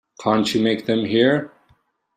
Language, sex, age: English, male, 19-29